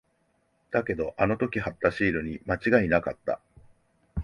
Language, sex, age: Japanese, male, 50-59